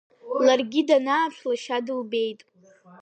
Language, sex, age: Abkhazian, female, under 19